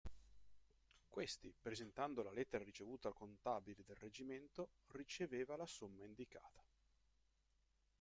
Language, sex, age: Italian, male, 40-49